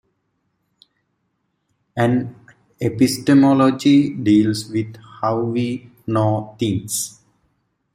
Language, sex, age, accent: English, male, 19-29, United States English